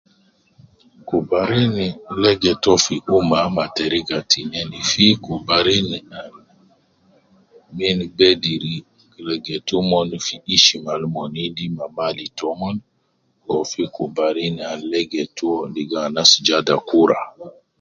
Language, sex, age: Nubi, male, 30-39